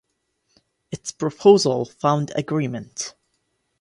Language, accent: English, United States English